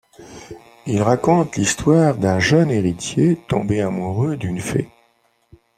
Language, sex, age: French, male, 50-59